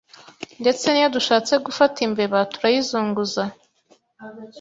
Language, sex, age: Kinyarwanda, female, 19-29